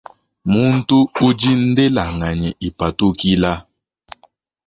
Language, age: Luba-Lulua, 19-29